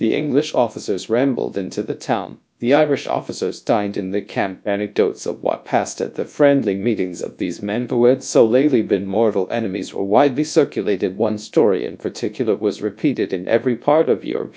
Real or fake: fake